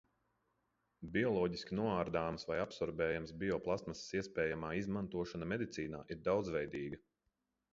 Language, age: Latvian, 30-39